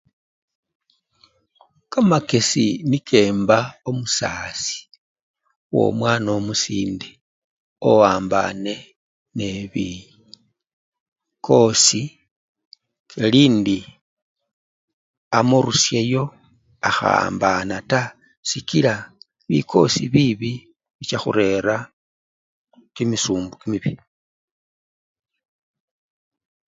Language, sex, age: Luyia, male, 40-49